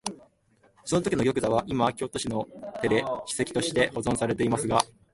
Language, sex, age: Japanese, male, 19-29